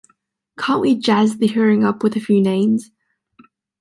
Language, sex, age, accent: English, female, under 19, Australian English